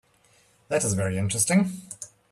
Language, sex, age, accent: English, male, 40-49, Southern African (South Africa, Zimbabwe, Namibia)